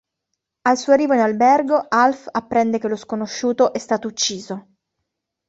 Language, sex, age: Italian, female, 30-39